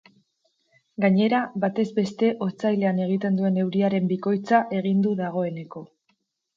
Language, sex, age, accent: Basque, female, 19-29, Mendebalekoa (Araba, Bizkaia, Gipuzkoako mendebaleko herri batzuk)